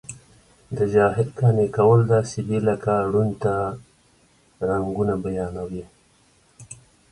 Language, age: Pashto, 60-69